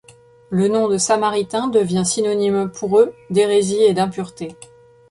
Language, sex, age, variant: French, female, 30-39, Français de métropole